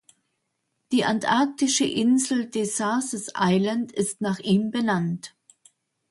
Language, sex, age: German, female, 60-69